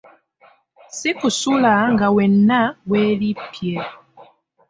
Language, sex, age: Ganda, female, 19-29